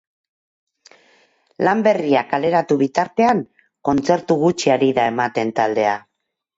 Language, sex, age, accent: Basque, female, 50-59, Mendebalekoa (Araba, Bizkaia, Gipuzkoako mendebaleko herri batzuk)